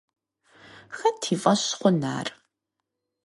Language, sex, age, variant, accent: Kabardian, female, 30-39, Адыгэбзэ (Къэбэрдей, Кирил, псоми зэдай), Джылэхъстэней (Gilahsteney)